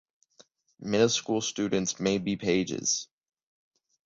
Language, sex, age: English, male, under 19